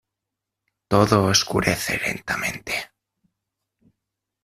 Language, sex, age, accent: Spanish, male, under 19, España: Centro-Sur peninsular (Madrid, Toledo, Castilla-La Mancha)